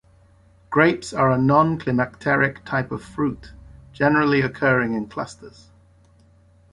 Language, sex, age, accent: English, male, 40-49, England English